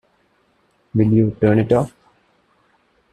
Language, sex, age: English, male, 19-29